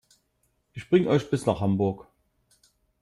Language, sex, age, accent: German, male, 50-59, Deutschland Deutsch